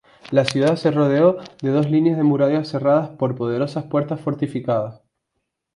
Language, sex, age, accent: Spanish, male, 19-29, España: Sur peninsular (Andalucia, Extremadura, Murcia)